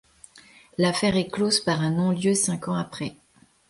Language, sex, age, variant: French, female, 30-39, Français de métropole